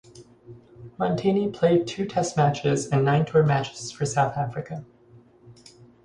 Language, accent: English, Canadian English